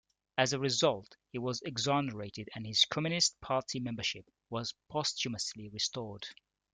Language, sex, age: English, male, 30-39